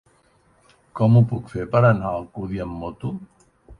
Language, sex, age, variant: Catalan, male, 60-69, Central